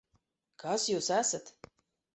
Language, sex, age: Latvian, female, 30-39